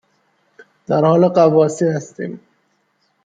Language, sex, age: Persian, male, 19-29